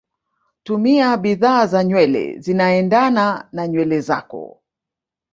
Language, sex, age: Swahili, female, 50-59